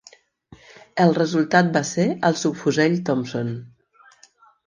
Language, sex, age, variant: Catalan, female, 40-49, Central